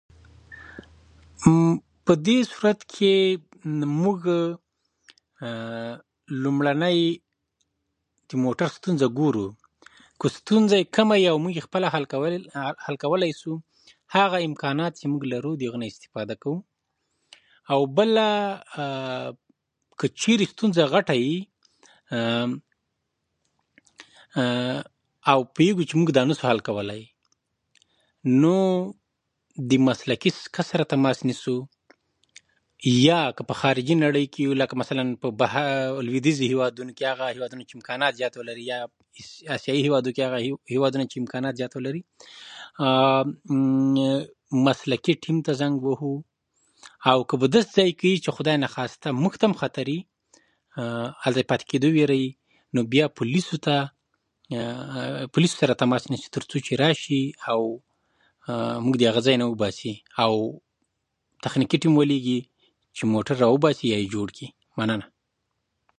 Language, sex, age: Pashto, male, 30-39